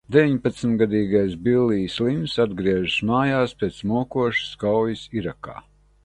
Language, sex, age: Latvian, male, 60-69